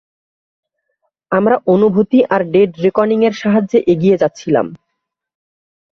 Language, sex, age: Bengali, male, 19-29